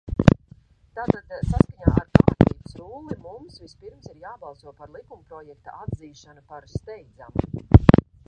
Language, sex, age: Latvian, female, 30-39